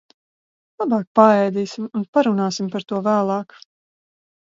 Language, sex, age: Latvian, female, 40-49